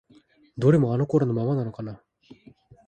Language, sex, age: Japanese, male, 19-29